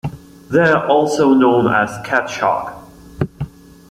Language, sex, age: English, male, 19-29